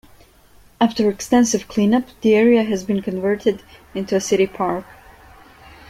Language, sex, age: English, female, 19-29